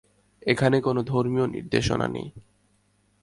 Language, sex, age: Bengali, male, 19-29